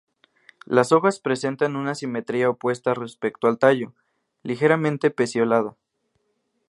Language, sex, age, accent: Spanish, male, 19-29, México